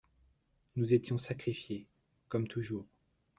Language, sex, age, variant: French, male, 40-49, Français de métropole